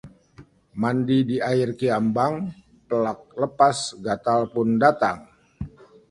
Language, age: Indonesian, 50-59